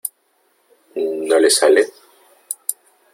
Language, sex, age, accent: Spanish, male, 40-49, Andino-Pacífico: Colombia, Perú, Ecuador, oeste de Bolivia y Venezuela andina